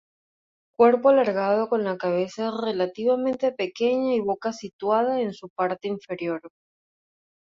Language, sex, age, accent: Spanish, female, 30-39, Caribe: Cuba, Venezuela, Puerto Rico, República Dominicana, Panamá, Colombia caribeña, México caribeño, Costa del golfo de México